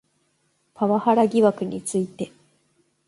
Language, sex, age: Japanese, female, 30-39